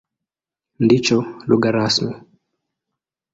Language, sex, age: Swahili, male, 19-29